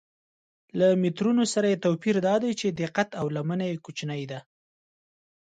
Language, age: Pashto, 30-39